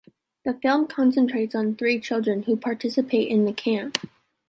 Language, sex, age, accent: English, female, 19-29, United States English